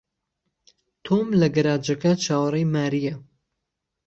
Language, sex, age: Central Kurdish, male, 19-29